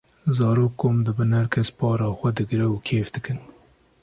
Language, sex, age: Kurdish, male, 30-39